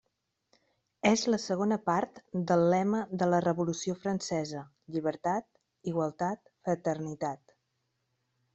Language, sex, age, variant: Catalan, female, 30-39, Central